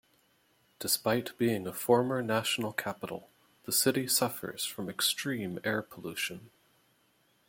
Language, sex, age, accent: English, male, 30-39, United States English